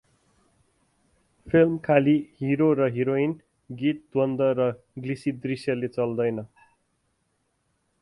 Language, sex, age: Nepali, male, 30-39